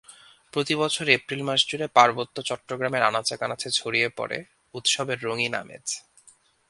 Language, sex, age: Bengali, male, 19-29